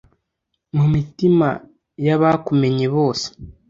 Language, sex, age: Kinyarwanda, male, under 19